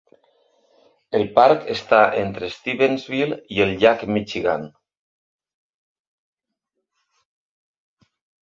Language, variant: Catalan, Central